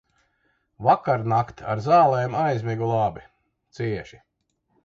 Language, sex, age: Latvian, male, 50-59